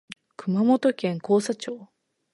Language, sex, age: Japanese, female, 19-29